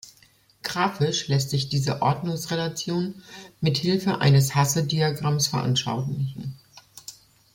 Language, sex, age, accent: German, female, 50-59, Deutschland Deutsch